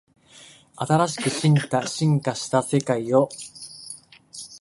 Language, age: Japanese, 19-29